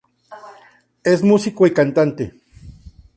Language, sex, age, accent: Spanish, male, 50-59, México